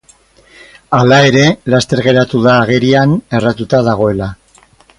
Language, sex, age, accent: Basque, male, 60-69, Mendebalekoa (Araba, Bizkaia, Gipuzkoako mendebaleko herri batzuk)